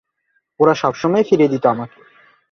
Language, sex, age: Bengali, male, 19-29